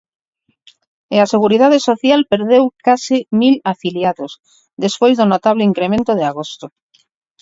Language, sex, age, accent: Galician, female, 40-49, Normativo (estándar)